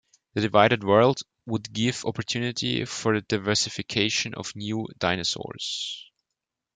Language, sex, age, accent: English, male, 19-29, United States English